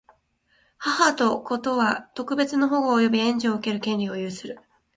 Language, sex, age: Japanese, female, 19-29